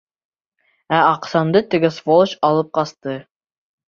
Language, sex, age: Bashkir, male, under 19